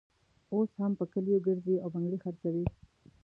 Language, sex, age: Pashto, female, 19-29